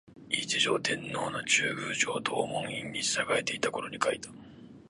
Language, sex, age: Japanese, male, 19-29